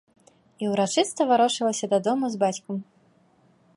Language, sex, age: Belarusian, female, 19-29